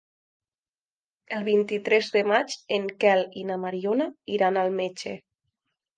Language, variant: Catalan, Nord-Occidental